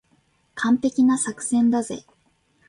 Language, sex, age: Japanese, female, 19-29